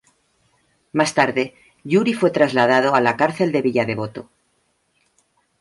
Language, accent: Spanish, España: Centro-Sur peninsular (Madrid, Toledo, Castilla-La Mancha)